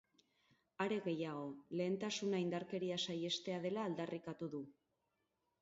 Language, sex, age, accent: Basque, female, 30-39, Erdialdekoa edo Nafarra (Gipuzkoa, Nafarroa)